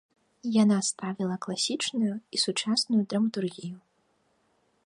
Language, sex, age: Belarusian, female, 19-29